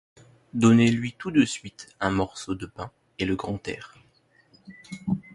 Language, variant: French, Français de métropole